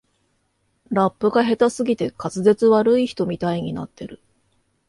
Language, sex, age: Japanese, female, 40-49